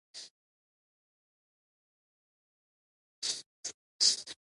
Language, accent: English, India and South Asia (India, Pakistan, Sri Lanka)